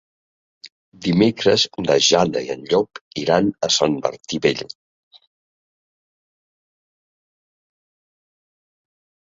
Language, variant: Catalan, Central